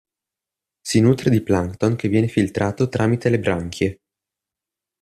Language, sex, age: Italian, male, 19-29